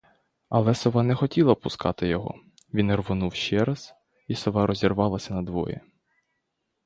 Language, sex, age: Ukrainian, male, 19-29